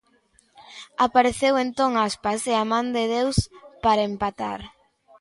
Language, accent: Galician, Normativo (estándar)